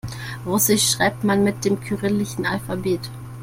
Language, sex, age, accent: German, female, 19-29, Deutschland Deutsch